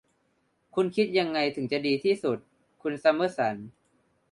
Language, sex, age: Thai, male, under 19